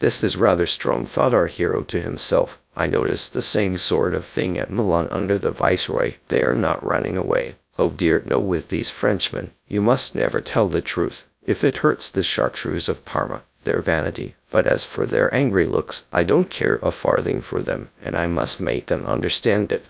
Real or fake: fake